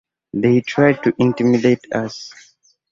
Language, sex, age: English, male, 19-29